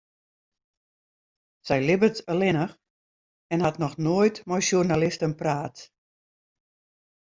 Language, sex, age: Western Frisian, female, 60-69